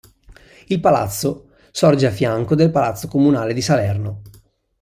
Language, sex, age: Italian, male, 19-29